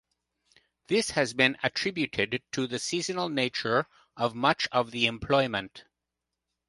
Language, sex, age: English, male, 50-59